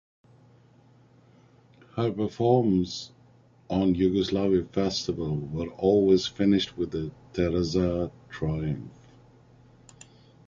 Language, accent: English, England English